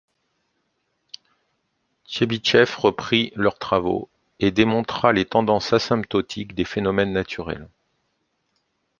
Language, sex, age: French, male, 50-59